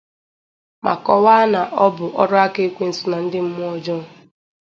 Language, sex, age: Igbo, female, under 19